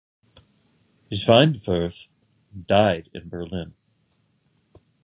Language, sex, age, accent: English, male, 50-59, United States English